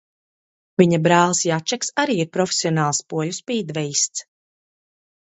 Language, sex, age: Latvian, female, 30-39